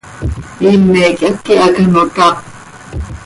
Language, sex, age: Seri, female, 40-49